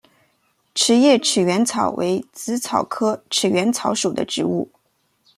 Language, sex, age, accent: Chinese, female, 30-39, 出生地：吉林省